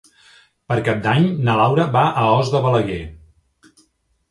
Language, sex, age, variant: Catalan, male, 40-49, Central